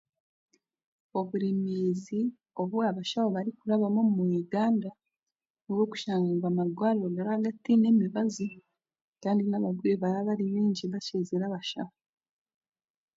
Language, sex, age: Chiga, female, 19-29